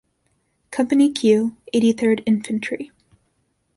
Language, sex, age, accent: English, female, under 19, United States English